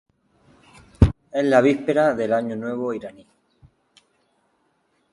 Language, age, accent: Spanish, 30-39, España: Sur peninsular (Andalucia, Extremadura, Murcia)